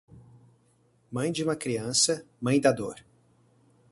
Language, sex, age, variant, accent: Portuguese, male, 19-29, Portuguese (Brasil), Paulista